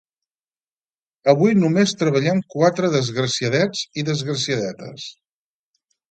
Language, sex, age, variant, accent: Catalan, male, 50-59, Central, central